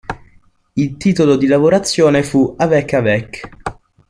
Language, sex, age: Italian, male, under 19